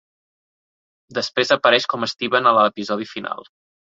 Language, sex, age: Catalan, male, 30-39